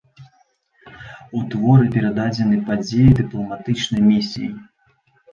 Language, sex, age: Belarusian, male, 19-29